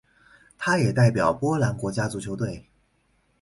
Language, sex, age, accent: Chinese, male, 19-29, 出生地：黑龙江省